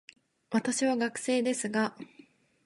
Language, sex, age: Japanese, female, 19-29